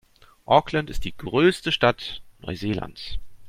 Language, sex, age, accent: German, male, 30-39, Deutschland Deutsch